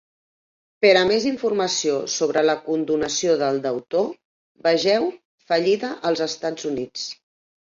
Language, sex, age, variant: Catalan, female, 50-59, Central